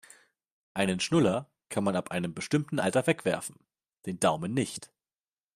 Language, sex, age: German, male, 19-29